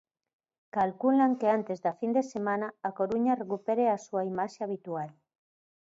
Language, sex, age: Galician, female, 50-59